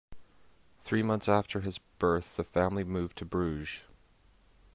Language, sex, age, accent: English, male, 30-39, New Zealand English